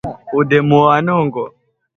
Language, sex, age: Swahili, male, 19-29